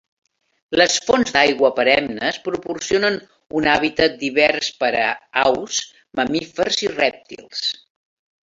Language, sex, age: Catalan, female, 70-79